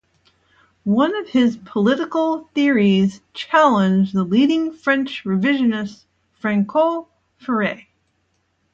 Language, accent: English, United States English